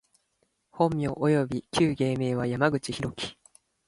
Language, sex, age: Japanese, male, 19-29